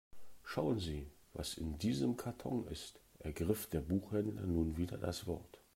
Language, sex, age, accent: German, male, 50-59, Deutschland Deutsch